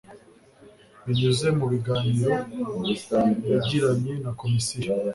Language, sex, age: Kinyarwanda, male, 19-29